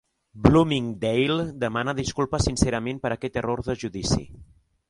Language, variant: Catalan, Central